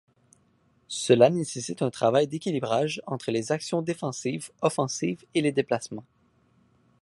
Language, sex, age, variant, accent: French, male, 19-29, Français d'Amérique du Nord, Français du Canada